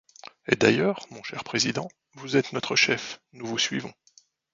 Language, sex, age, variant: French, male, 50-59, Français de métropole